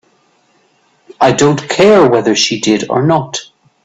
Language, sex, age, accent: English, male, 40-49, Irish English